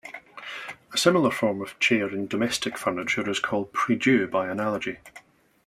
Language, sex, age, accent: English, male, 40-49, Scottish English